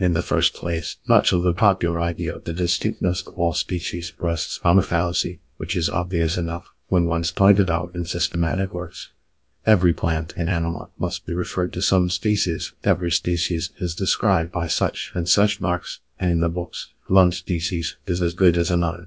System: TTS, GlowTTS